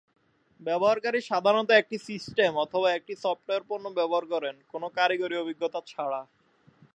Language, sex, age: Bengali, male, 19-29